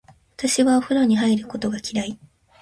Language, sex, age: Japanese, female, 19-29